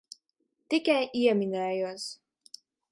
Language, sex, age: Latvian, female, under 19